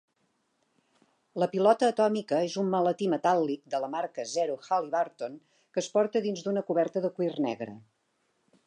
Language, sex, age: Catalan, female, 60-69